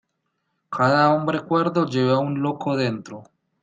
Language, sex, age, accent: Spanish, male, 30-39, Caribe: Cuba, Venezuela, Puerto Rico, República Dominicana, Panamá, Colombia caribeña, México caribeño, Costa del golfo de México